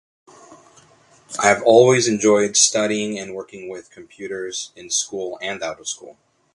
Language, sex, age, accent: English, male, 40-49, United States English